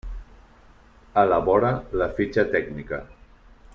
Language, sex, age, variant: Catalan, male, 40-49, Central